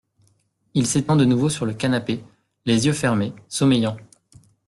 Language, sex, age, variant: French, male, 30-39, Français de métropole